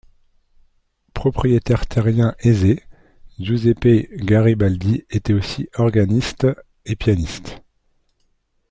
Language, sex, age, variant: French, male, 40-49, Français de métropole